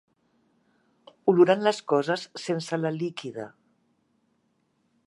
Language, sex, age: Catalan, female, 60-69